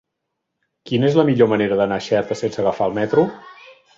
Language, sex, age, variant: Catalan, male, 40-49, Central